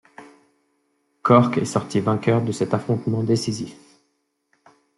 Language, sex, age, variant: French, male, 19-29, Français de métropole